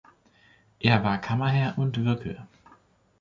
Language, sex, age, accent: German, male, 19-29, Deutschland Deutsch